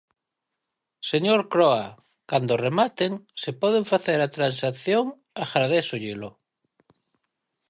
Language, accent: Galician, Atlántico (seseo e gheada)